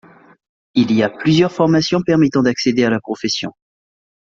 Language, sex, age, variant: French, male, 40-49, Français de métropole